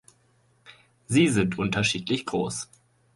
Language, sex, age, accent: German, male, 19-29, Deutschland Deutsch